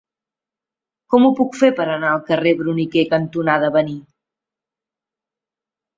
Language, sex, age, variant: Catalan, female, 40-49, Central